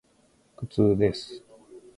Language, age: Japanese, 50-59